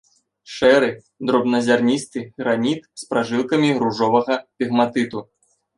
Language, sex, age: Belarusian, male, 19-29